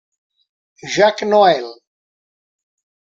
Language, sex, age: Italian, male, 60-69